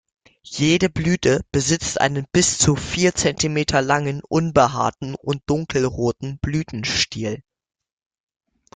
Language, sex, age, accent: German, male, under 19, Deutschland Deutsch